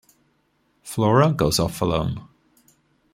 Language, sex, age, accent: English, male, 30-39, United States English